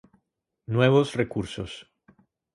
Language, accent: Spanish, Caribe: Cuba, Venezuela, Puerto Rico, República Dominicana, Panamá, Colombia caribeña, México caribeño, Costa del golfo de México